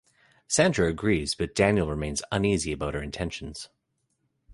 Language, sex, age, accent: English, male, 30-39, Canadian English